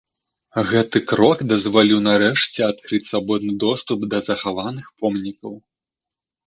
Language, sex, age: Belarusian, male, 19-29